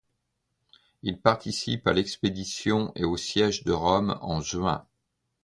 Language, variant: French, Français de métropole